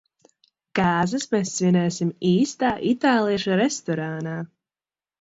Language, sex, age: Latvian, female, under 19